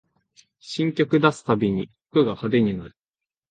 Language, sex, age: Japanese, male, under 19